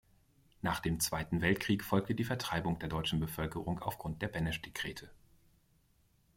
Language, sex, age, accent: German, male, 40-49, Deutschland Deutsch